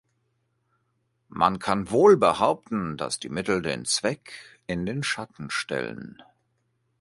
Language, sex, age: German, male, 40-49